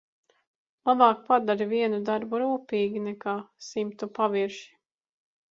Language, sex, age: Latvian, female, 19-29